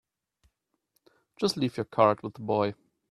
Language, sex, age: English, male, 30-39